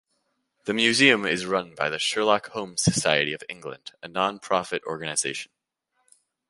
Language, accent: English, United States English